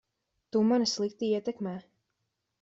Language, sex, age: Latvian, female, under 19